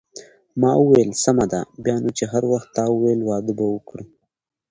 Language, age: Pashto, 19-29